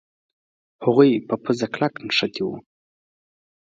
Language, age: Pashto, 19-29